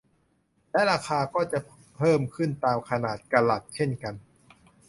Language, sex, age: Thai, male, 19-29